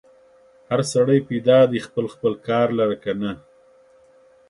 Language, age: Pashto, 30-39